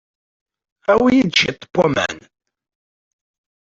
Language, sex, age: Kabyle, male, 19-29